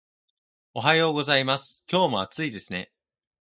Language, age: Japanese, 19-29